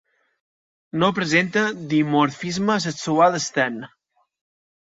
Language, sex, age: Catalan, male, 40-49